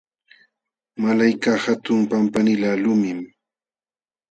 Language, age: Jauja Wanca Quechua, 40-49